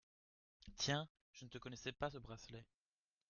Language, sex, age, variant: French, male, 19-29, Français de métropole